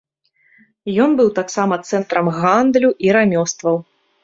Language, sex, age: Belarusian, female, 30-39